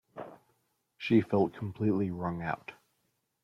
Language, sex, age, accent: English, male, 30-39, United States English